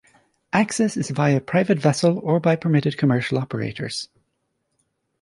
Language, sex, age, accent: English, female, 19-29, Irish English